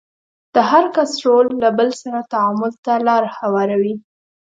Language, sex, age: Pashto, female, under 19